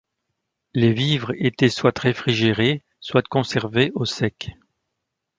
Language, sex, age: French, male, 40-49